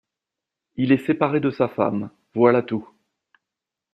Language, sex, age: French, male, 50-59